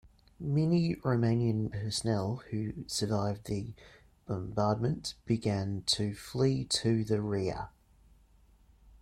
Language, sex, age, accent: English, male, 30-39, Australian English